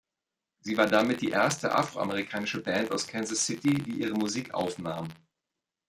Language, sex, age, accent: German, male, 40-49, Deutschland Deutsch